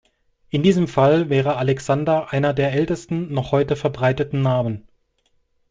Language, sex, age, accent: German, male, 30-39, Deutschland Deutsch